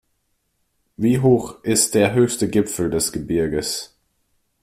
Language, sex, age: German, male, under 19